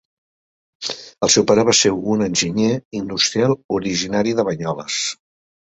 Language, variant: Catalan, Central